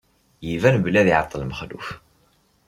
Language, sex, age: Kabyle, male, under 19